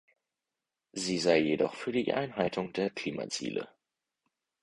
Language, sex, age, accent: German, male, 19-29, Deutschland Deutsch